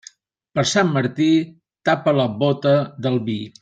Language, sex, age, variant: Catalan, male, 50-59, Balear